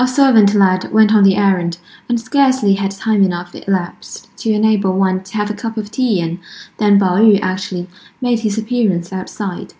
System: none